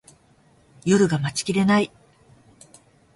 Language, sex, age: Japanese, female, 60-69